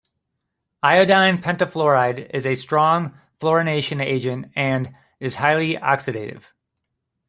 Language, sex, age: English, male, 30-39